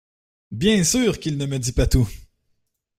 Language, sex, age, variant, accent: French, male, 19-29, Français d'Amérique du Nord, Français du Canada